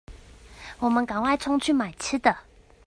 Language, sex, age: Chinese, female, 30-39